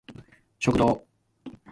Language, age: Japanese, 30-39